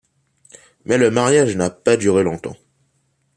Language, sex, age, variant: French, male, under 19, Français des départements et régions d'outre-mer